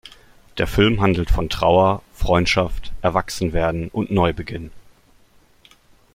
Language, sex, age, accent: German, male, 19-29, Deutschland Deutsch